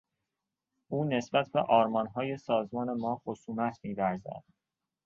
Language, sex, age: Persian, male, 19-29